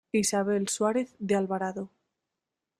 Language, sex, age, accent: Spanish, female, 19-29, España: Centro-Sur peninsular (Madrid, Toledo, Castilla-La Mancha)